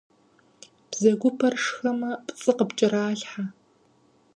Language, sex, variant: Kabardian, female, Адыгэбзэ (Къэбэрдей, Кирил, псоми зэдай)